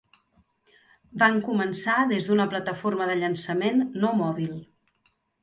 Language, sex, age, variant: Catalan, female, 40-49, Central